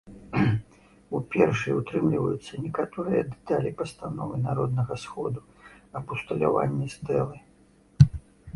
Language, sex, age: Belarusian, male, 50-59